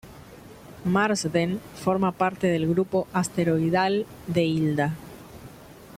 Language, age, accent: Spanish, 50-59, Rioplatense: Argentina, Uruguay, este de Bolivia, Paraguay